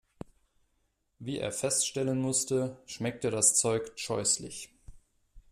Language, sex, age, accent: German, male, 19-29, Deutschland Deutsch